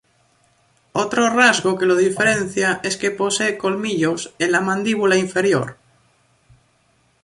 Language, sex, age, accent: Spanish, male, 19-29, España: Norte peninsular (Asturias, Castilla y León, Cantabria, País Vasco, Navarra, Aragón, La Rioja, Guadalajara, Cuenca)